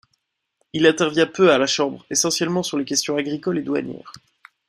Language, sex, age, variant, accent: French, male, 19-29, Français d'Europe, Français de Belgique